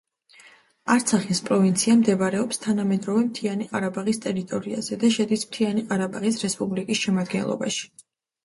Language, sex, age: Georgian, female, 19-29